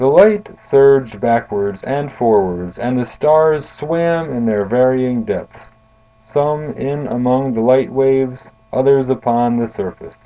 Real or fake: real